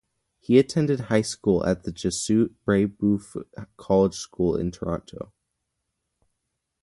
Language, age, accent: English, under 19, United States English